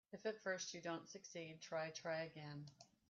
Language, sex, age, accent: English, female, 60-69, United States English